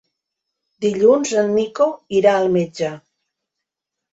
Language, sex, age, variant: Catalan, female, 50-59, Central